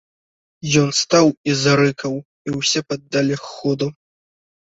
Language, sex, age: Belarusian, male, 19-29